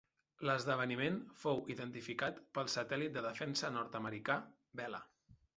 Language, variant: Catalan, Central